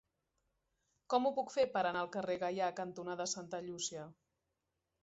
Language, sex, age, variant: Catalan, female, 40-49, Central